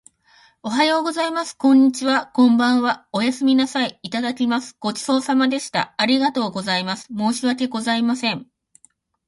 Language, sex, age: Japanese, female, 40-49